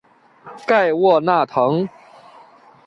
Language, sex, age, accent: Chinese, male, 30-39, 出生地：北京市